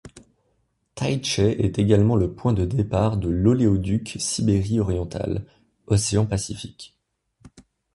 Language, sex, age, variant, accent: French, male, 19-29, Français d'Europe, Français de Suisse